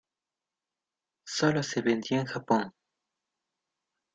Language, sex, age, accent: Spanish, male, 19-29, Andino-Pacífico: Colombia, Perú, Ecuador, oeste de Bolivia y Venezuela andina